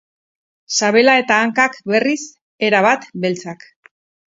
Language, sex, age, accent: Basque, female, 40-49, Erdialdekoa edo Nafarra (Gipuzkoa, Nafarroa)